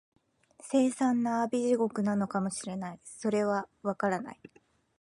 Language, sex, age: Japanese, female, 19-29